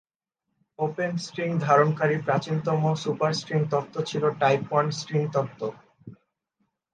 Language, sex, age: Bengali, male, 19-29